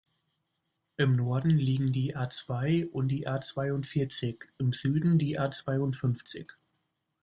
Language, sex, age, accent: German, male, 19-29, Deutschland Deutsch